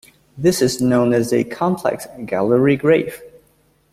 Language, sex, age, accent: English, male, 19-29, United States English